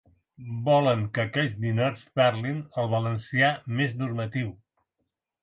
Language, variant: Catalan, Septentrional